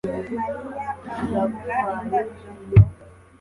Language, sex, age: Kinyarwanda, male, 30-39